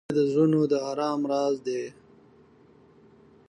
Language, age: Pashto, 30-39